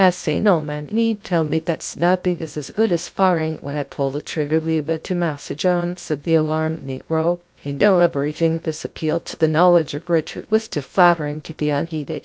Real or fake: fake